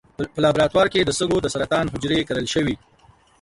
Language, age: Pashto, 40-49